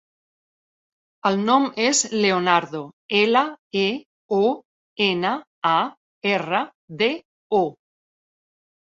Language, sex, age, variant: Catalan, female, 50-59, Septentrional